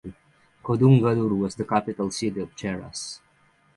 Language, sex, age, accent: English, male, 30-39, United States English; Filipino